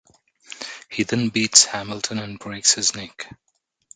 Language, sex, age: English, male, 30-39